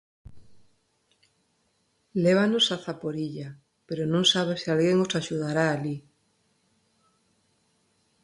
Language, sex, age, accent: Galician, female, 40-49, Neofalante